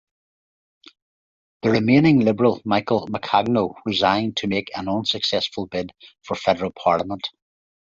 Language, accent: English, Irish English